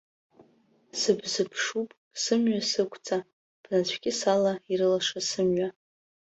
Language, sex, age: Abkhazian, female, under 19